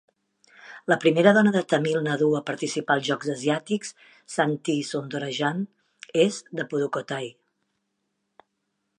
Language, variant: Catalan, Central